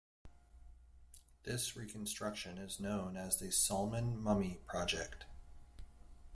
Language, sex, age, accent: English, male, 40-49, United States English